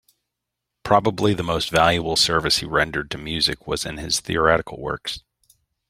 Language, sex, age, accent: English, male, 30-39, United States English